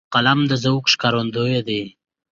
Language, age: Pashto, 19-29